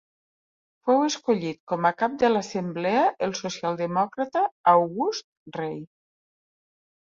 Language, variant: Catalan, Septentrional